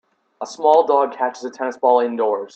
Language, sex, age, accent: English, male, under 19, United States English